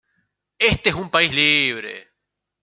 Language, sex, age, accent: Spanish, male, 19-29, Rioplatense: Argentina, Uruguay, este de Bolivia, Paraguay